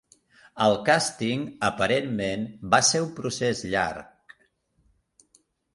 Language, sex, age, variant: Catalan, male, 50-59, Central